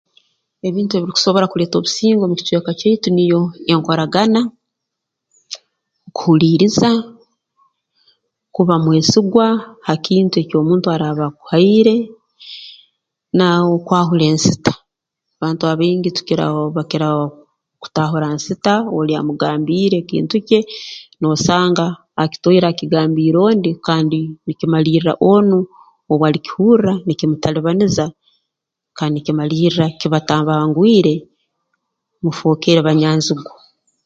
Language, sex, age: Tooro, female, 50-59